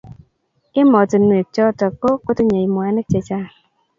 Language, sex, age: Kalenjin, female, 19-29